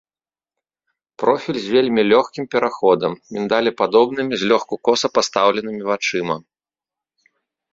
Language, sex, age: Belarusian, male, 30-39